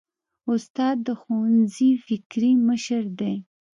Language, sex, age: Pashto, female, 19-29